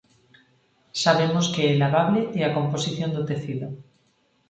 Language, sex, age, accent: Galician, female, 40-49, Normativo (estándar)